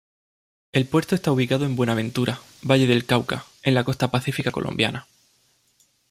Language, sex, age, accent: Spanish, male, 19-29, España: Sur peninsular (Andalucia, Extremadura, Murcia)